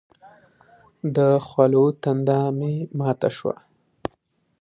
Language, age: Pashto, 19-29